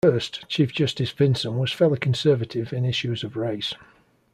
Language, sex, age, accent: English, male, 40-49, England English